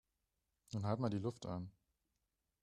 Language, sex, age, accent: German, male, 19-29, Deutschland Deutsch